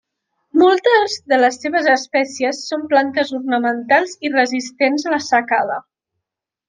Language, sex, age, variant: Catalan, female, under 19, Central